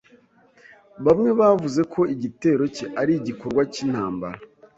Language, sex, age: Kinyarwanda, male, 19-29